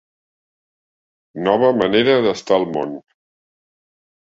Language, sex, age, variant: Catalan, male, 60-69, Central